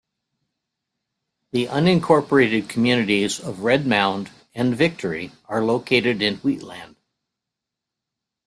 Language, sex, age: English, male, 70-79